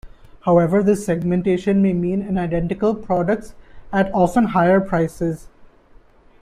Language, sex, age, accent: English, male, 19-29, India and South Asia (India, Pakistan, Sri Lanka)